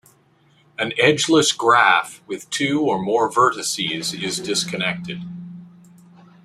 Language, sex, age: English, male, 50-59